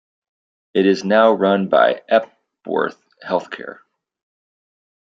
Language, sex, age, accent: English, male, 50-59, United States English